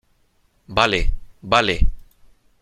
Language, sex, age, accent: Spanish, male, 30-39, España: Norte peninsular (Asturias, Castilla y León, Cantabria, País Vasco, Navarra, Aragón, La Rioja, Guadalajara, Cuenca)